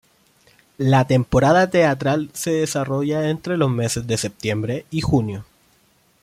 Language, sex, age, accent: Spanish, male, 19-29, Chileno: Chile, Cuyo